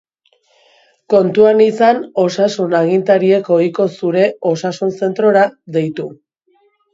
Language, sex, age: Basque, female, 40-49